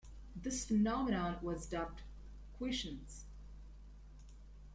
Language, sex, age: English, female, 19-29